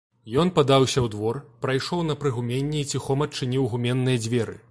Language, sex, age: Belarusian, male, 19-29